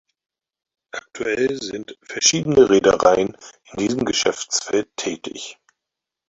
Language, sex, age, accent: German, male, 50-59, Deutschland Deutsch